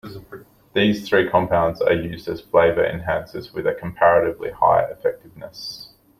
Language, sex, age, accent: English, male, 19-29, Australian English